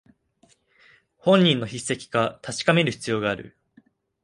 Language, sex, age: Japanese, male, 19-29